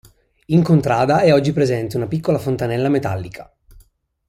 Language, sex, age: Italian, male, 19-29